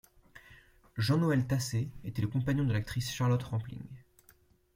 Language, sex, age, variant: French, male, 19-29, Français de métropole